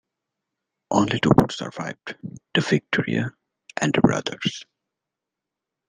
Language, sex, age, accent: English, male, 19-29, United States English